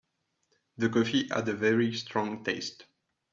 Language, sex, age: English, male, 19-29